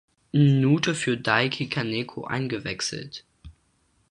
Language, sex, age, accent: German, male, under 19, Deutschland Deutsch